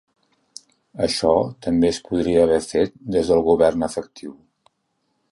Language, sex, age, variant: Catalan, male, 50-59, Central